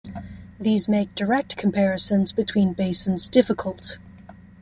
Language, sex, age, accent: English, female, 19-29, United States English